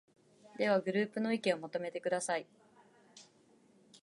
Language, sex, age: Japanese, female, 19-29